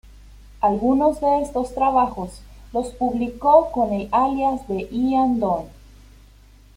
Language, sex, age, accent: Spanish, female, 30-39, Andino-Pacífico: Colombia, Perú, Ecuador, oeste de Bolivia y Venezuela andina